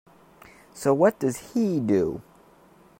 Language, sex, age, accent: English, male, under 19, United States English